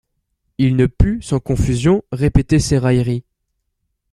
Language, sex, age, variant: French, male, 19-29, Français de métropole